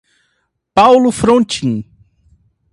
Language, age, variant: Portuguese, 19-29, Portuguese (Brasil)